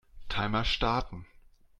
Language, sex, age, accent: German, male, 40-49, Deutschland Deutsch